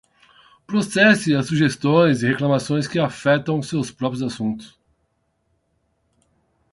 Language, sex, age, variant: Portuguese, male, 40-49, Portuguese (Brasil)